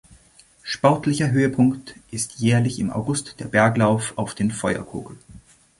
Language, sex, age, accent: German, male, 30-39, Österreichisches Deutsch